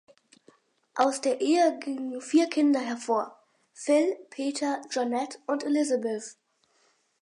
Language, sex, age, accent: German, male, under 19, Deutschland Deutsch